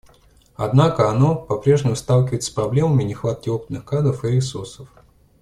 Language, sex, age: Russian, male, 30-39